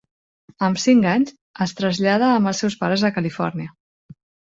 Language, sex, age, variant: Catalan, female, 30-39, Central